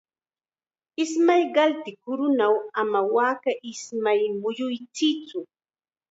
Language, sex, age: Chiquián Ancash Quechua, female, 30-39